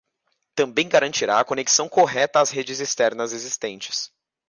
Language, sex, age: Portuguese, male, 19-29